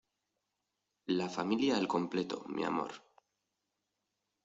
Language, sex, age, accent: Spanish, male, 19-29, España: Norte peninsular (Asturias, Castilla y León, Cantabria, País Vasco, Navarra, Aragón, La Rioja, Guadalajara, Cuenca)